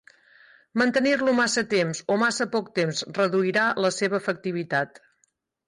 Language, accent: Catalan, Girona